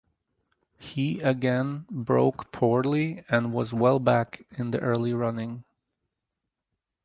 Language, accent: English, United States English